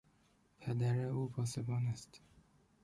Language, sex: Persian, male